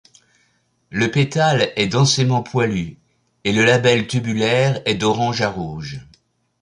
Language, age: French, 70-79